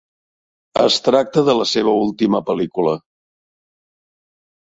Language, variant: Catalan, Central